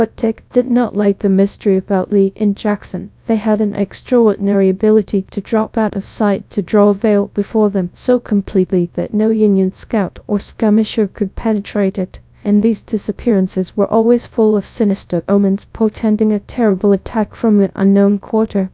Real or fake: fake